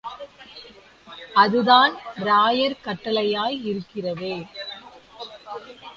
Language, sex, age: Tamil, female, 19-29